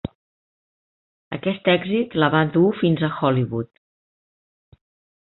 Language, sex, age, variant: Catalan, female, 40-49, Central